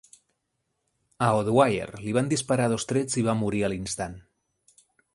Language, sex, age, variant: Catalan, male, 30-39, Central